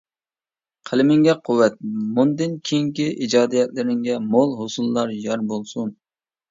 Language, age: Uyghur, 30-39